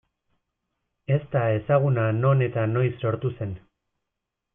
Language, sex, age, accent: Basque, male, 30-39, Erdialdekoa edo Nafarra (Gipuzkoa, Nafarroa)